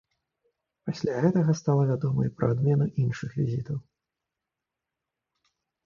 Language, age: Belarusian, 40-49